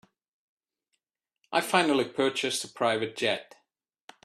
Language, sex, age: English, male, 30-39